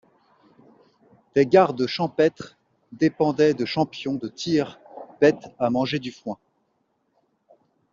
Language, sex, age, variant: French, male, 30-39, Français de métropole